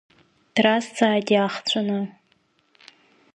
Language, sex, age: Abkhazian, female, 19-29